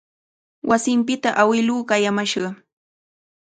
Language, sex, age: Cajatambo North Lima Quechua, female, 19-29